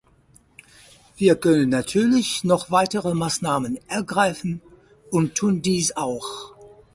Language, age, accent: German, 50-59, Deutschland Deutsch